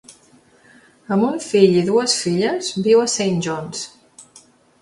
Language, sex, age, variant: Catalan, female, 40-49, Central